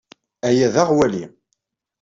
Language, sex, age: Kabyle, male, 40-49